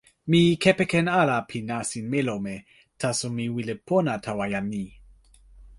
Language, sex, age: Toki Pona, male, 30-39